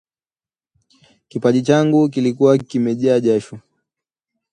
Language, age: Swahili, 19-29